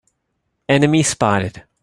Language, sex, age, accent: English, male, 30-39, United States English